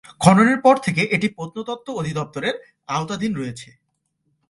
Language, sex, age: Bengali, male, 19-29